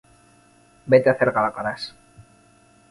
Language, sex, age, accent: Spanish, male, 19-29, España: Norte peninsular (Asturias, Castilla y León, Cantabria, País Vasco, Navarra, Aragón, La Rioja, Guadalajara, Cuenca)